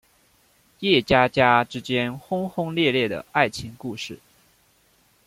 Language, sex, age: Chinese, male, 19-29